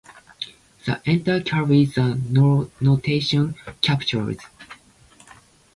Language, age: English, 19-29